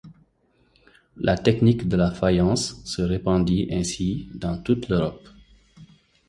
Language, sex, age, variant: French, male, 30-39, Français d'Afrique subsaharienne et des îles africaines